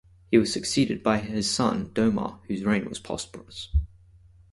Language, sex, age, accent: English, male, 19-29, England English